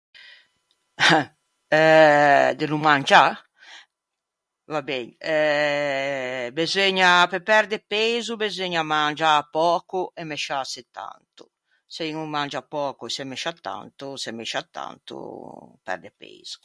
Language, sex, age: Ligurian, female, 60-69